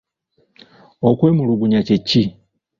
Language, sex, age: Ganda, male, 40-49